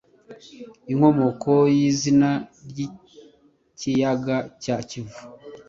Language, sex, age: Kinyarwanda, male, 40-49